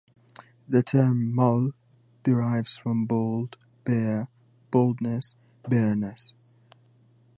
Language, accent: English, United States English